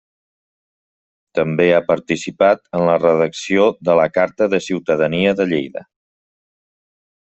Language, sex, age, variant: Catalan, male, 40-49, Central